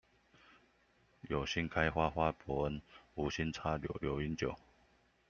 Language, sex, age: Chinese, male, 40-49